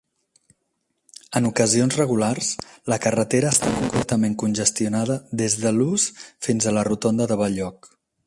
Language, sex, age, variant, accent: Catalan, male, 30-39, Central, central